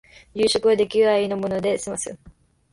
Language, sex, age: Japanese, female, under 19